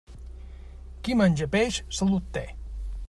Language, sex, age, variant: Catalan, male, 40-49, Balear